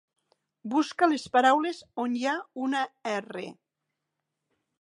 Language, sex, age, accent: Catalan, female, 60-69, occidental